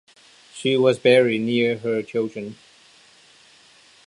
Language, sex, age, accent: English, male, 19-29, Hong Kong English